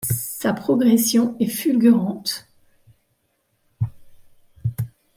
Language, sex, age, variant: French, female, 40-49, Français de métropole